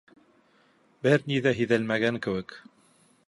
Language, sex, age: Bashkir, male, 40-49